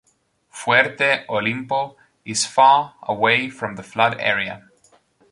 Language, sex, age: English, male, 19-29